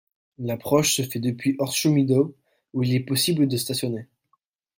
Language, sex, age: French, male, 19-29